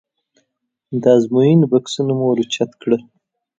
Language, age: Pashto, 19-29